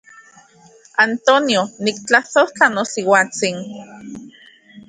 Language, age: Central Puebla Nahuatl, 30-39